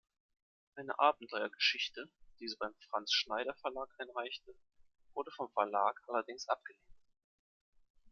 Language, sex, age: German, male, 19-29